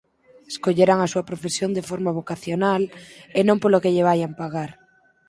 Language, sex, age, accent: Galician, female, 19-29, Normativo (estándar)